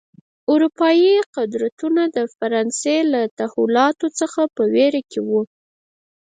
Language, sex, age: Pashto, female, under 19